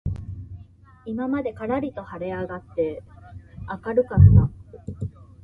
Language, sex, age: Japanese, female, 19-29